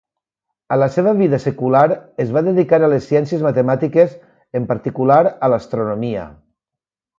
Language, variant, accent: Catalan, Valencià meridional, valencià